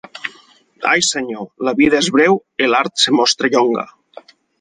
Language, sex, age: Catalan, male, 40-49